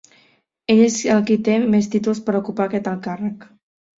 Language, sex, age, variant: Catalan, female, 19-29, Central